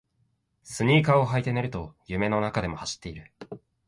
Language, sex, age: Japanese, male, 19-29